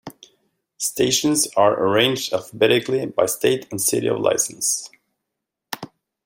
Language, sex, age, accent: English, male, 40-49, United States English